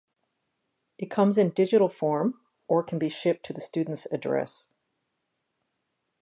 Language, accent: English, Canadian English